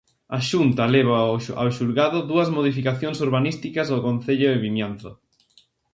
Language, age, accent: Galician, 19-29, Atlántico (seseo e gheada)